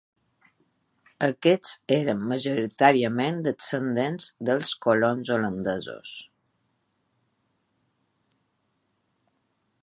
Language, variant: Catalan, Balear